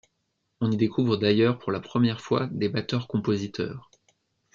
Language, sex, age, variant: French, male, under 19, Français de métropole